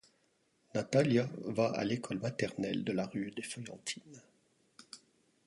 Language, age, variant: French, 40-49, Français de métropole